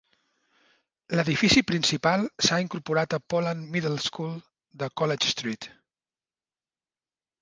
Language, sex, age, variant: Catalan, male, 40-49, Central